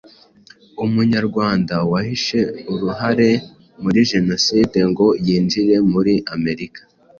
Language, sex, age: Kinyarwanda, male, 19-29